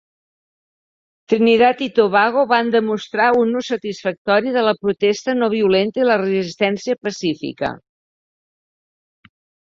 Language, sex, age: Catalan, female, 60-69